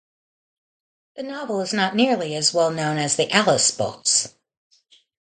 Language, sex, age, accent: English, female, 60-69, United States English